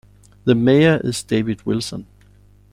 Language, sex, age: English, male, 40-49